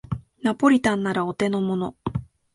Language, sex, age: Japanese, female, under 19